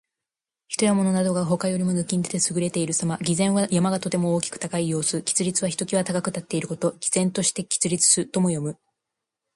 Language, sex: Japanese, female